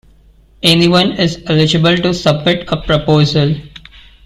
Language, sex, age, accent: English, male, 19-29, India and South Asia (India, Pakistan, Sri Lanka)